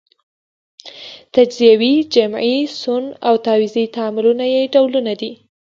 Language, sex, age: Pashto, female, 19-29